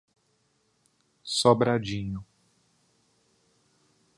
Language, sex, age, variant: Portuguese, male, 30-39, Portuguese (Brasil)